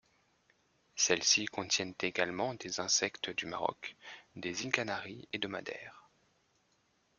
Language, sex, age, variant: French, male, 30-39, Français de métropole